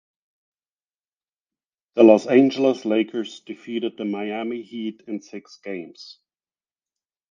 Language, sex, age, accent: English, male, 40-49, German